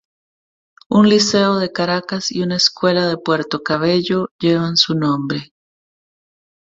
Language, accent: Spanish, América central